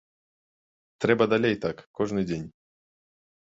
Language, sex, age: Belarusian, male, 30-39